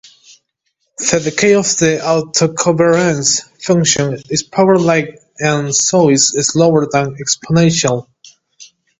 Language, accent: English, United States English